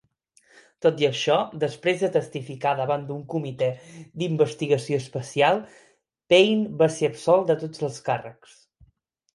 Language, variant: Catalan, Central